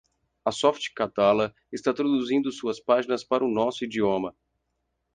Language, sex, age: Portuguese, male, 19-29